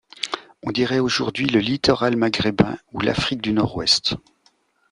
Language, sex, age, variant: French, male, 50-59, Français de métropole